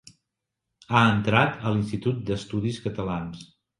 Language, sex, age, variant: Catalan, male, 50-59, Central